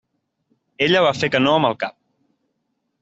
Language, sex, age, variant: Catalan, male, 19-29, Central